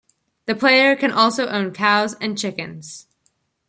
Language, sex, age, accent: English, female, under 19, United States English